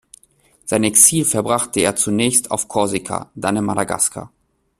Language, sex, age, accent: German, male, 19-29, Deutschland Deutsch